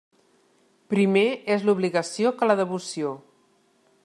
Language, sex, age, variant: Catalan, female, 40-49, Central